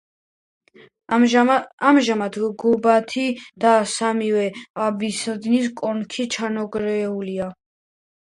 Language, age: Georgian, under 19